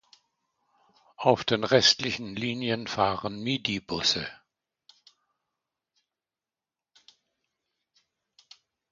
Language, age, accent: German, 70-79, Deutschland Deutsch